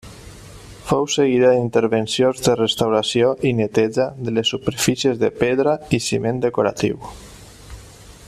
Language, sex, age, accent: Catalan, male, 40-49, valencià